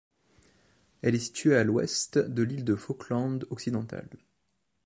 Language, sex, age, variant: French, male, 30-39, Français de métropole